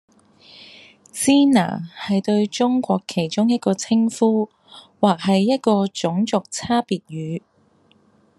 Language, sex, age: Cantonese, female, 30-39